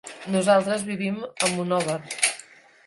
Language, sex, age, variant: Catalan, female, 50-59, Nord-Occidental